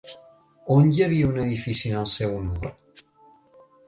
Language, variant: Catalan, Septentrional